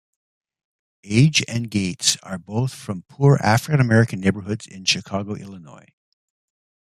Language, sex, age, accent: English, male, 60-69, Canadian English